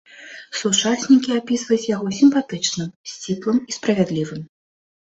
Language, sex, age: Belarusian, female, 19-29